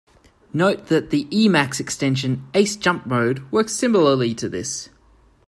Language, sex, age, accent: English, male, 30-39, Australian English